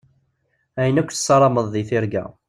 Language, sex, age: Kabyle, male, 19-29